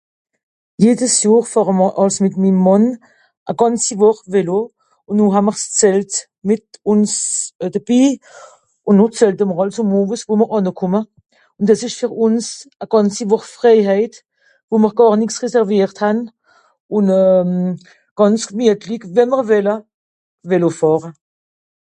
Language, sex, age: Swiss German, female, 50-59